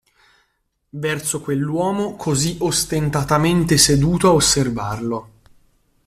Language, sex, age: Italian, male, 19-29